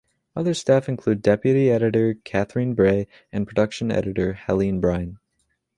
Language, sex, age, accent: English, male, under 19, United States English